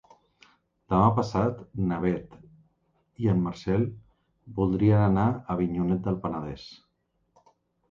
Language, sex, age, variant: Catalan, male, 50-59, Central